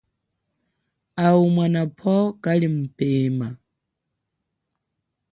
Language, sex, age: Chokwe, female, 19-29